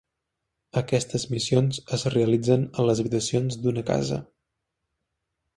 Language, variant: Catalan, Central